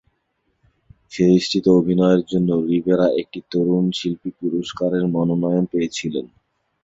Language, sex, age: Bengali, male, 19-29